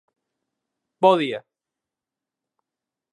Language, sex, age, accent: Galician, male, 19-29, Central (gheada)